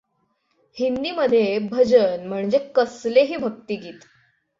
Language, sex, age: Marathi, female, 19-29